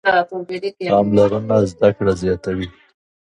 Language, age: Pashto, 40-49